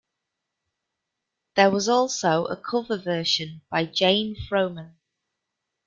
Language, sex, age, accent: English, female, 40-49, England English